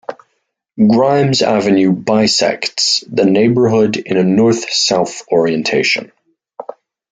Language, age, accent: English, 19-29, Irish English